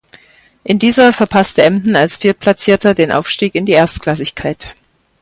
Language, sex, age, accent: German, female, 50-59, Deutschland Deutsch